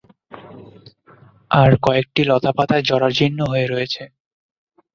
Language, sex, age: Bengali, male, 19-29